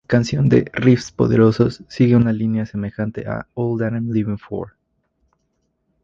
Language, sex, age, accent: Spanish, male, under 19, México